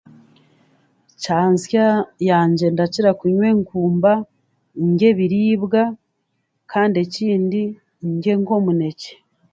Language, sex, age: Chiga, female, 40-49